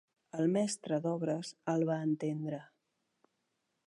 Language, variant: Catalan, Central